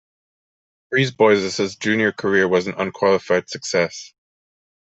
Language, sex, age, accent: English, male, 30-39, Canadian English